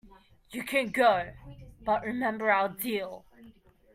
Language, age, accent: English, under 19, Australian English